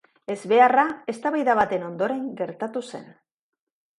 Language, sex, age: Basque, female, 50-59